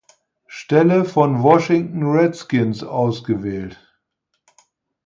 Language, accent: German, Norddeutsch